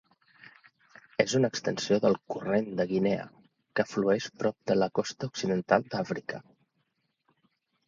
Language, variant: Catalan, Central